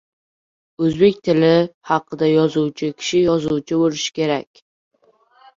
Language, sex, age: Uzbek, male, under 19